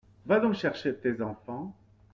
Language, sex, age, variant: French, male, 40-49, Français de métropole